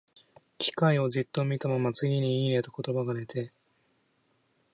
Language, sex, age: Japanese, male, 19-29